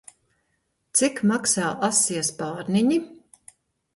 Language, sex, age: Latvian, female, 50-59